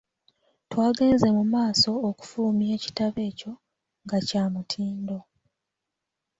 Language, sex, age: Ganda, female, 19-29